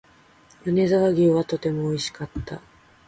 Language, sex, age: Japanese, female, 19-29